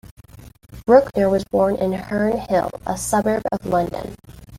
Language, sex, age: English, female, 19-29